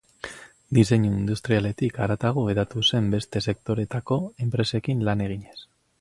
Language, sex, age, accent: Basque, male, 30-39, Mendebalekoa (Araba, Bizkaia, Gipuzkoako mendebaleko herri batzuk)